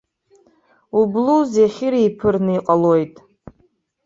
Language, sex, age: Abkhazian, female, 30-39